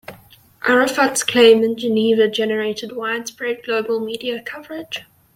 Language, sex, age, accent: English, female, 19-29, Southern African (South Africa, Zimbabwe, Namibia)